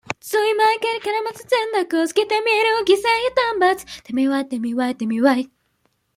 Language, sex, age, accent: Spanish, female, under 19, Caribe: Cuba, Venezuela, Puerto Rico, República Dominicana, Panamá, Colombia caribeña, México caribeño, Costa del golfo de México